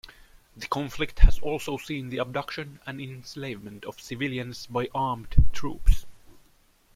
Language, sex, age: English, male, 19-29